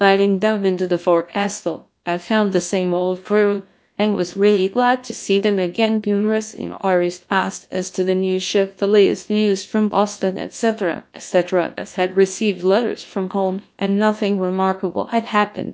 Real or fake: fake